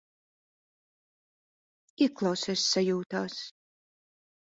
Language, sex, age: Latvian, female, 30-39